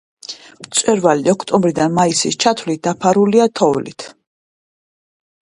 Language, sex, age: Georgian, female, 30-39